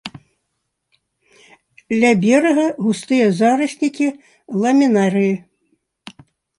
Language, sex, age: Belarusian, female, 70-79